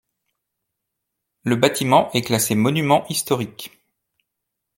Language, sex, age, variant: French, male, 30-39, Français de métropole